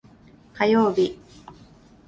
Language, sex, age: Japanese, female, 19-29